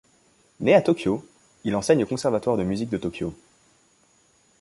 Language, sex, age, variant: French, male, 19-29, Français de métropole